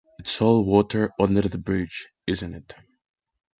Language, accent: English, United States English